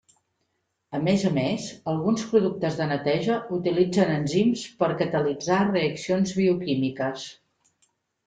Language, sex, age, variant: Catalan, female, 50-59, Central